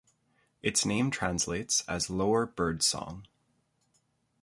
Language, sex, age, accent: English, male, 30-39, Canadian English